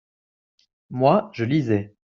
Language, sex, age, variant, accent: French, male, 30-39, Français d'Europe, Français de Belgique